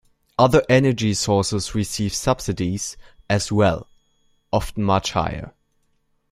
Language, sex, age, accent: English, male, 19-29, United States English